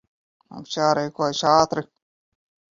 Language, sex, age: Latvian, female, 50-59